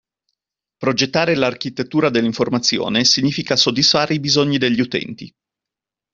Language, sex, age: Italian, male, 50-59